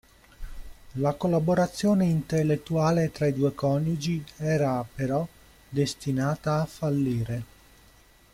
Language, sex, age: Italian, male, 30-39